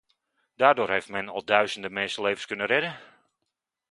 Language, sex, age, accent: Dutch, male, 40-49, Nederlands Nederlands